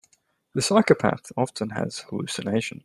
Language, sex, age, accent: English, male, 19-29, Australian English